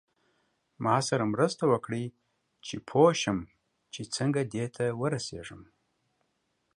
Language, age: Pashto, 50-59